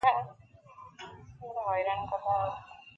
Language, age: English, 30-39